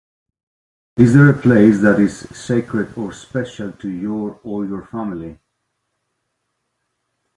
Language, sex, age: English, male, 50-59